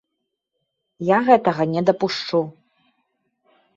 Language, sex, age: Belarusian, female, 19-29